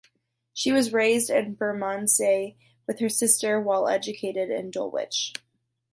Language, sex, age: English, female, under 19